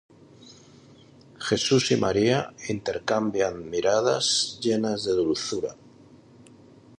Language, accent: Spanish, España: Norte peninsular (Asturias, Castilla y León, Cantabria, País Vasco, Navarra, Aragón, La Rioja, Guadalajara, Cuenca)